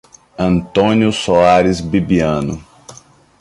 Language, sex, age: Portuguese, male, 30-39